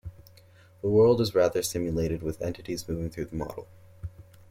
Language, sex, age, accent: English, male, 19-29, United States English